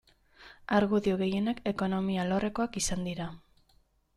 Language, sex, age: Basque, female, 30-39